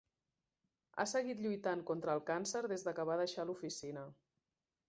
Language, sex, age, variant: Catalan, female, 40-49, Central